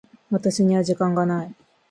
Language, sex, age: Japanese, female, under 19